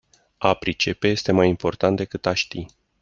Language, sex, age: Romanian, male, 40-49